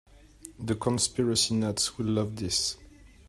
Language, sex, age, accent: English, male, 30-39, England English